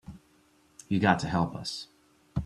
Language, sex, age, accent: English, male, 40-49, United States English